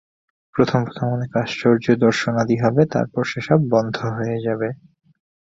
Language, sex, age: Bengali, male, 19-29